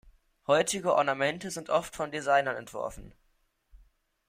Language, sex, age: German, male, under 19